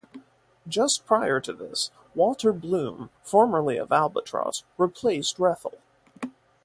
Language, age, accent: English, 19-29, United States English